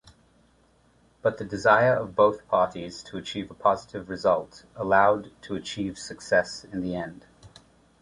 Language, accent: English, England English